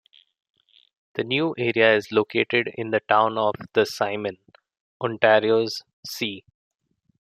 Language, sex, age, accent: English, male, 30-39, India and South Asia (India, Pakistan, Sri Lanka)